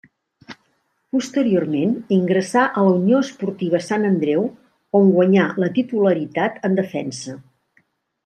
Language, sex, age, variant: Catalan, female, 60-69, Central